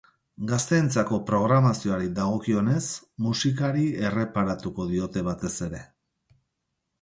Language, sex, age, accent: Basque, male, 40-49, Mendebalekoa (Araba, Bizkaia, Gipuzkoako mendebaleko herri batzuk)